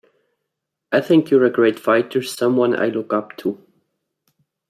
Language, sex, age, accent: English, male, 19-29, United States English